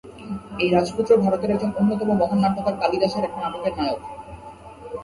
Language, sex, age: Bengali, male, 19-29